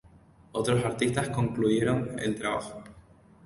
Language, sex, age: Spanish, male, 19-29